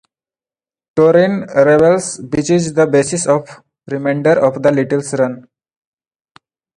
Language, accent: English, India and South Asia (India, Pakistan, Sri Lanka)